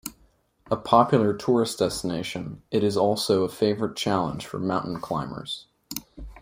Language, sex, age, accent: English, male, under 19, United States English